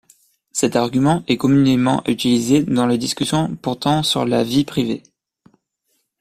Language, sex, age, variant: French, male, under 19, Français de métropole